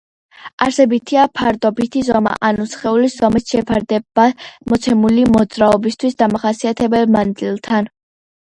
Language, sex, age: Georgian, female, under 19